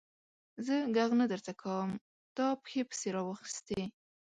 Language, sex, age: Pashto, female, 19-29